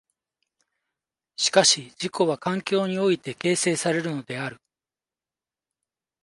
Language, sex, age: Japanese, male, 50-59